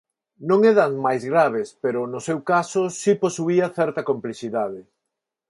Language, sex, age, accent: Galician, male, 50-59, Neofalante